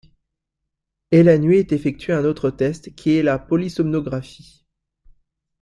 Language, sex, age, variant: French, male, 19-29, Français de métropole